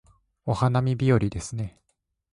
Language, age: Japanese, 19-29